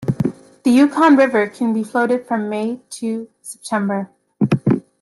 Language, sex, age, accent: English, female, 19-29, Canadian English